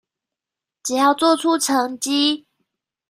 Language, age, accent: Chinese, 19-29, 出生地：臺北市